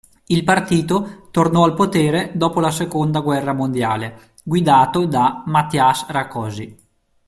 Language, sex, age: Italian, male, 30-39